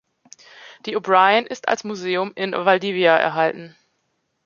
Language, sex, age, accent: German, female, 30-39, Deutschland Deutsch